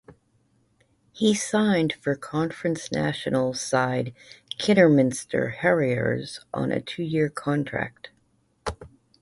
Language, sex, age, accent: English, female, 50-59, United States English